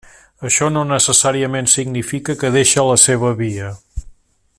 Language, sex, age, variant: Catalan, male, 50-59, Central